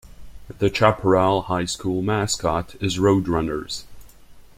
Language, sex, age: English, male, 19-29